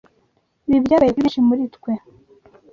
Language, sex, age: Kinyarwanda, female, 19-29